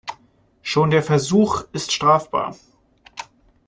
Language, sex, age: German, male, 19-29